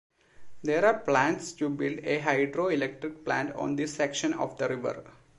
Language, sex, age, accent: English, male, 19-29, India and South Asia (India, Pakistan, Sri Lanka)